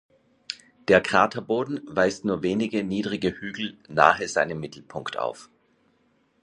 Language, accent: German, Österreichisches Deutsch